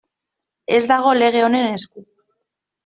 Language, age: Basque, 19-29